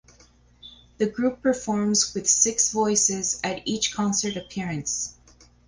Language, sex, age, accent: English, female, 40-49, United States English